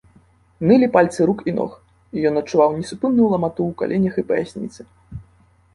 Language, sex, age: Belarusian, male, 19-29